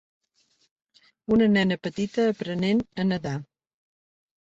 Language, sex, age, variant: Catalan, female, 70-79, Central